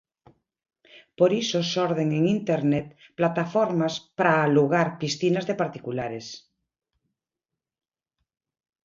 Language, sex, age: Galician, female, 60-69